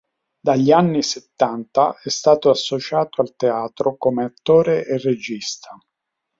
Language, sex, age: Italian, male, 60-69